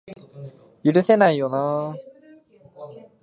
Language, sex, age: Japanese, male, 19-29